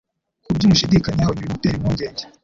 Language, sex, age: Kinyarwanda, male, under 19